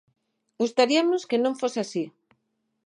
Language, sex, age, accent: Galician, female, 50-59, Atlántico (seseo e gheada)